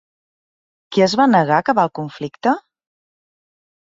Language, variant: Catalan, Central